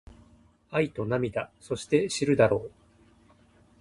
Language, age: Japanese, 50-59